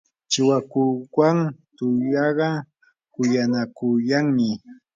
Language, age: Yanahuanca Pasco Quechua, 19-29